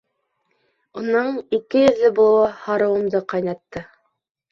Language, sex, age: Bashkir, female, 19-29